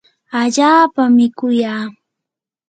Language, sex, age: Yanahuanca Pasco Quechua, female, 19-29